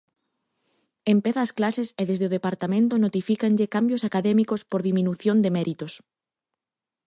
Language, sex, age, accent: Galician, female, 19-29, Oriental (común en zona oriental)